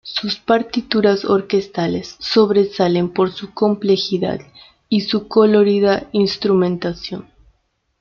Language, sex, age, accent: Spanish, female, 19-29, Andino-Pacífico: Colombia, Perú, Ecuador, oeste de Bolivia y Venezuela andina